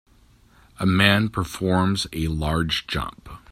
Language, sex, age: English, male, 40-49